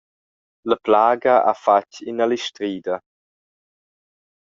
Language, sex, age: Romansh, male, under 19